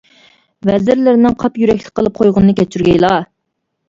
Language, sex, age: Uyghur, female, 19-29